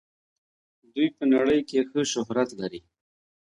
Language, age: Pashto, 30-39